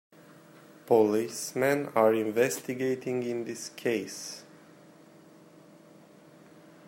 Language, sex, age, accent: English, male, 30-39, United States English